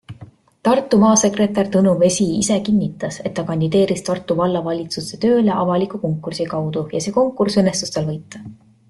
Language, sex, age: Estonian, female, 19-29